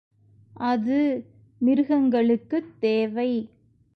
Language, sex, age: Tamil, female, 40-49